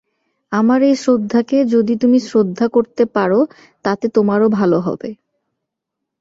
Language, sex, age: Bengali, female, 19-29